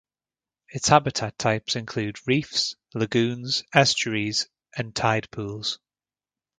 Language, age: English, 40-49